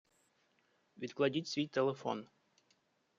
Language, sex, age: Ukrainian, male, 40-49